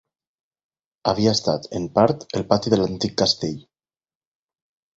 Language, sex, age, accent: Catalan, male, 19-29, valencià